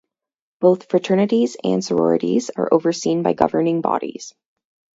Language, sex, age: English, female, 19-29